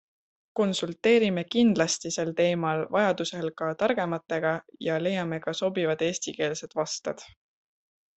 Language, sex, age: Estonian, female, 19-29